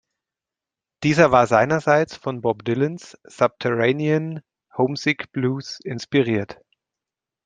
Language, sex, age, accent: German, male, 30-39, Deutschland Deutsch